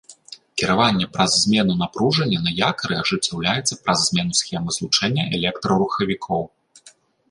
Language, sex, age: Belarusian, male, 30-39